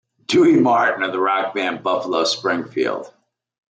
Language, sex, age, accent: English, male, 60-69, United States English